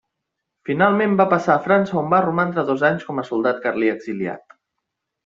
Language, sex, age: Catalan, male, 30-39